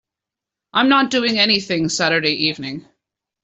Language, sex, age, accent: English, female, 19-29, Canadian English